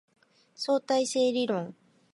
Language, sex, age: Japanese, female, 19-29